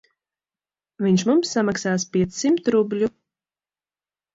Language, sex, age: Latvian, female, under 19